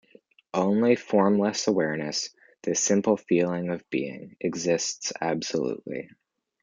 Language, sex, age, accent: English, male, under 19, Canadian English